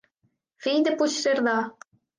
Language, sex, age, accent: Catalan, female, 19-29, valencià